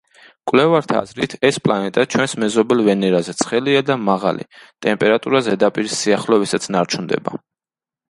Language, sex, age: Georgian, male, 19-29